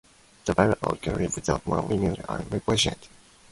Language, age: English, 19-29